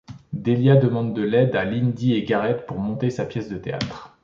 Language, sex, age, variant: French, male, 40-49, Français de métropole